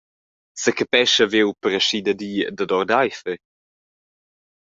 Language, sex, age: Romansh, male, under 19